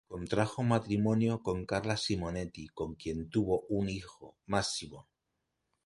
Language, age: Spanish, 40-49